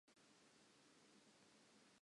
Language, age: Southern Sotho, 19-29